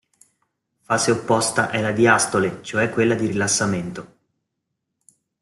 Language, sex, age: Italian, male, 30-39